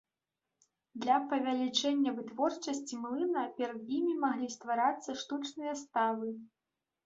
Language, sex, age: Belarusian, female, 19-29